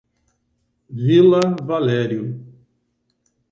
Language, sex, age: Portuguese, male, 60-69